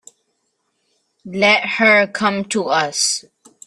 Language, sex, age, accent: English, male, 30-39, United States English